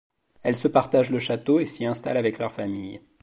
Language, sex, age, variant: French, male, 30-39, Français de métropole